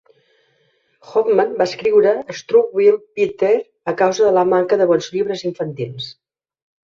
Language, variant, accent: Catalan, Central, central